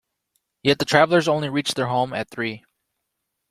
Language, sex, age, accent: English, male, 19-29, United States English